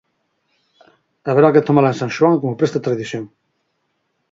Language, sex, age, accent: Galician, male, 50-59, Atlántico (seseo e gheada)